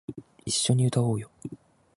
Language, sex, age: Japanese, male, under 19